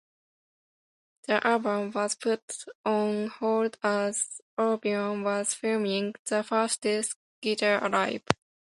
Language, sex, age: English, female, 19-29